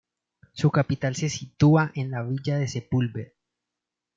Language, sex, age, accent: Spanish, male, 19-29, Andino-Pacífico: Colombia, Perú, Ecuador, oeste de Bolivia y Venezuela andina